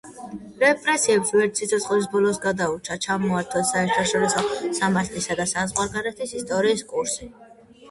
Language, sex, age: Georgian, female, under 19